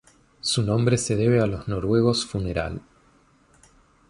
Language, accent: Spanish, Rioplatense: Argentina, Uruguay, este de Bolivia, Paraguay